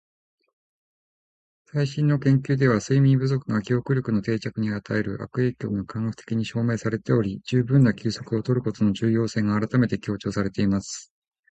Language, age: Japanese, 50-59